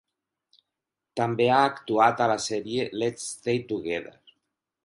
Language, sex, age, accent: Catalan, male, 40-49, valencià